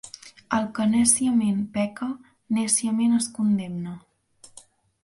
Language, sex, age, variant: Catalan, female, under 19, Central